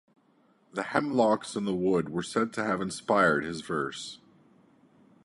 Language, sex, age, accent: English, male, 30-39, United States English